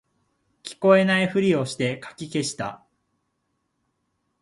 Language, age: Japanese, 19-29